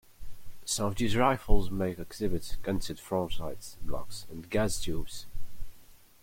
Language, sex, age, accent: English, male, 19-29, United States English